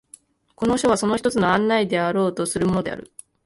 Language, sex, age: Japanese, female, 19-29